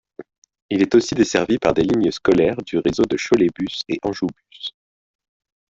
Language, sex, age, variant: French, male, 30-39, Français de métropole